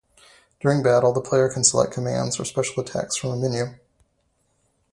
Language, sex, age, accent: English, male, 30-39, United States English